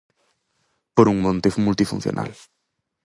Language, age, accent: Galician, under 19, Central (gheada); Oriental (común en zona oriental)